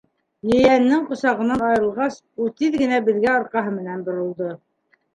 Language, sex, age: Bashkir, female, 60-69